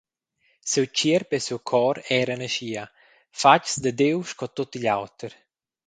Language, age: Romansh, 30-39